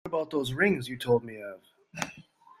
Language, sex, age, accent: English, male, 50-59, United States English